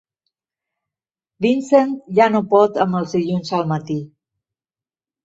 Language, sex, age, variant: Catalan, female, 50-59, Central